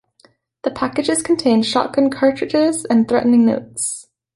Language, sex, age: English, female, 19-29